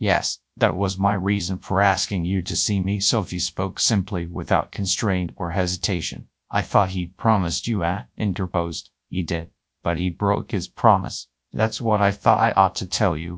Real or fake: fake